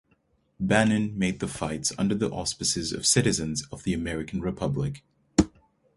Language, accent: English, Southern African (South Africa, Zimbabwe, Namibia)